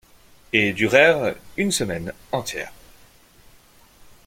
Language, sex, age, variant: French, male, 30-39, Français de métropole